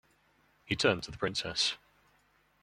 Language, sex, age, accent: English, male, 19-29, England English